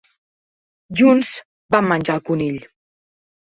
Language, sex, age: Catalan, female, under 19